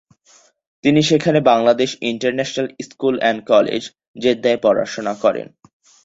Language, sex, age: Bengali, male, 19-29